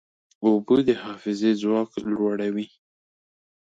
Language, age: Pashto, 30-39